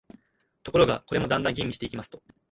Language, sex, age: Japanese, male, 19-29